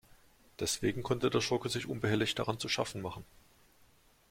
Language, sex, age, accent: German, male, 50-59, Deutschland Deutsch